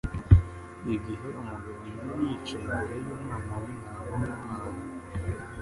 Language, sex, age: Kinyarwanda, male, 19-29